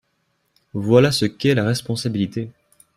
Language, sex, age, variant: French, male, 19-29, Français de métropole